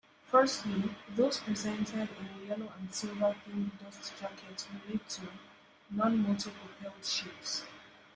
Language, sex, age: English, female, under 19